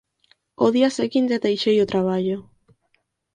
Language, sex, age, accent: Galician, female, under 19, Normativo (estándar)